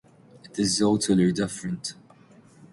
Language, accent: English, United States English